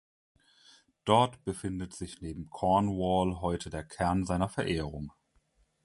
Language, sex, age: German, male, 30-39